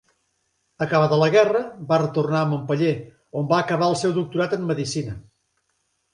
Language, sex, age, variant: Catalan, male, 60-69, Central